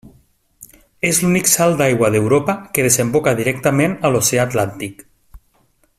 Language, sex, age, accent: Catalan, male, 40-49, valencià